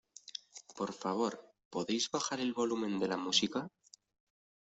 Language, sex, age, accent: Spanish, male, 19-29, España: Norte peninsular (Asturias, Castilla y León, Cantabria, País Vasco, Navarra, Aragón, La Rioja, Guadalajara, Cuenca)